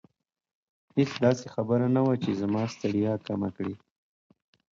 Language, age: Pashto, 19-29